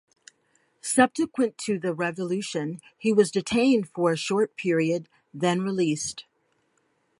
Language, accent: English, United States English